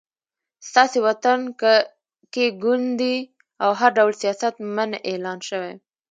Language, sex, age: Pashto, female, 19-29